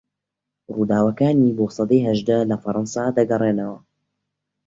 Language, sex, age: Central Kurdish, female, under 19